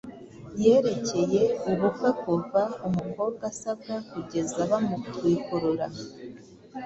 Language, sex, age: Kinyarwanda, female, 40-49